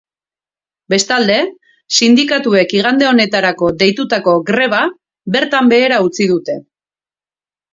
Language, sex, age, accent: Basque, female, 40-49, Erdialdekoa edo Nafarra (Gipuzkoa, Nafarroa)